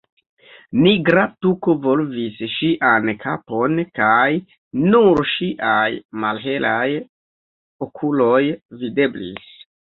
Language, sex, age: Esperanto, male, 30-39